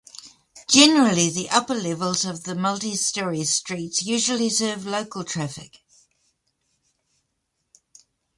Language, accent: English, New Zealand English